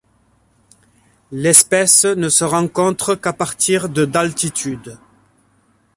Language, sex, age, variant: French, male, 40-49, Français de métropole